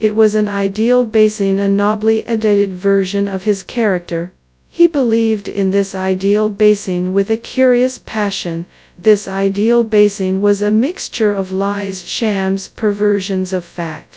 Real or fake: fake